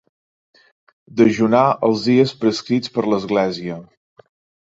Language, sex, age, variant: Catalan, male, 30-39, Central